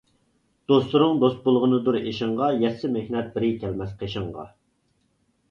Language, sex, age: Uyghur, male, 19-29